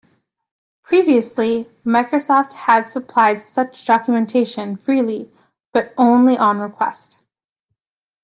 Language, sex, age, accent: English, female, 19-29, Canadian English